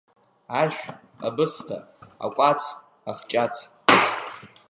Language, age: Abkhazian, under 19